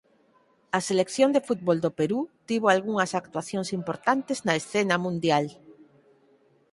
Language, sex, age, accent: Galician, female, 50-59, Normativo (estándar)